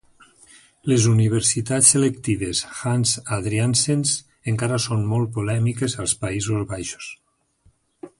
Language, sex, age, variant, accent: Catalan, male, 60-69, Valencià central, valencià